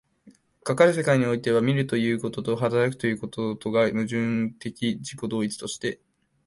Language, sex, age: Japanese, male, 19-29